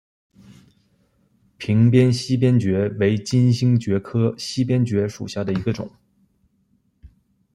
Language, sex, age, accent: Chinese, male, 19-29, 出生地：北京市